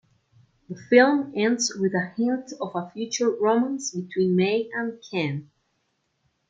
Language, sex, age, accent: English, female, 50-59, United States English